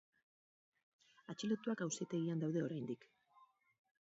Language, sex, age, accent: Basque, female, 40-49, Mendebalekoa (Araba, Bizkaia, Gipuzkoako mendebaleko herri batzuk)